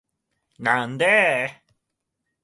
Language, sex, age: Japanese, male, 19-29